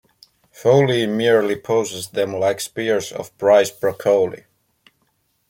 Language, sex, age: English, male, 19-29